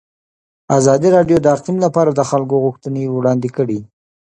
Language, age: Pashto, 30-39